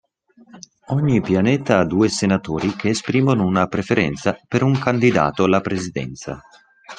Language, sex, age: Italian, male, 30-39